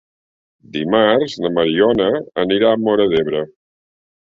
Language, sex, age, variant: Catalan, male, 60-69, Central